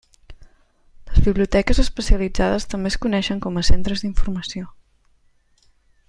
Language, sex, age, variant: Catalan, female, 19-29, Central